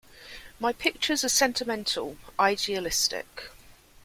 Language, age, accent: English, 19-29, England English